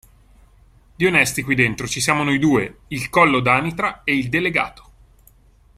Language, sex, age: Italian, male, 30-39